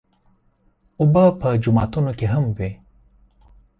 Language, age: Pashto, 30-39